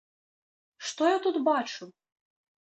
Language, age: Belarusian, 19-29